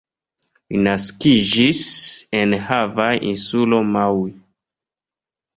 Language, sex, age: Esperanto, male, 30-39